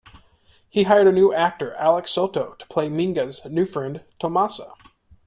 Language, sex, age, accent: English, male, 30-39, United States English